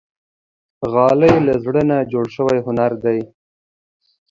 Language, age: Pashto, 30-39